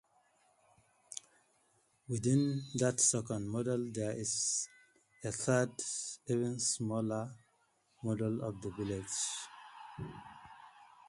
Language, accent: English, Southern African (South Africa, Zimbabwe, Namibia)